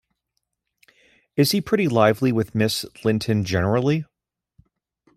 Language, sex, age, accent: English, male, 40-49, United States English